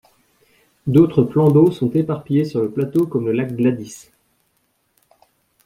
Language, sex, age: French, male, 30-39